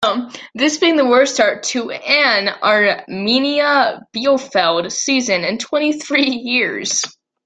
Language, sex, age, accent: English, female, under 19, United States English